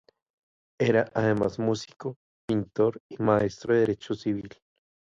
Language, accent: Spanish, Andino-Pacífico: Colombia, Perú, Ecuador, oeste de Bolivia y Venezuela andina